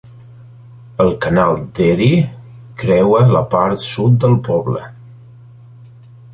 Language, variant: Catalan, Central